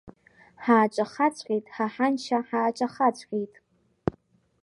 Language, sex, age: Abkhazian, female, 19-29